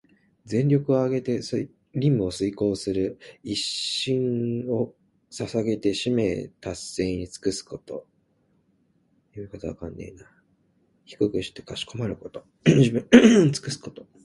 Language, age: Japanese, 19-29